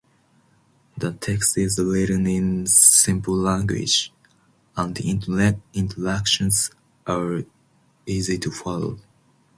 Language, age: English, 19-29